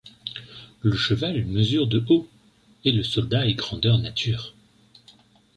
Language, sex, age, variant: French, male, 30-39, Français de métropole